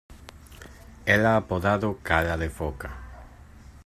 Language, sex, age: Spanish, male, 19-29